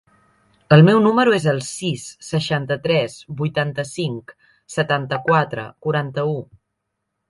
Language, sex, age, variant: Catalan, female, 30-39, Septentrional